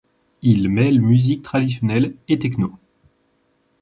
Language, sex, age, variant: French, male, 19-29, Français de métropole